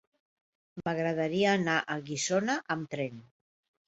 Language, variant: Catalan, Central